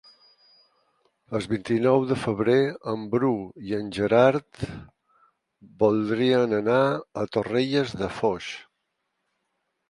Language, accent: Catalan, mallorquí